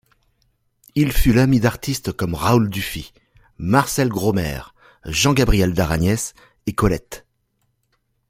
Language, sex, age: French, male, 40-49